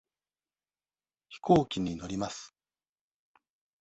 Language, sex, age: Japanese, male, 40-49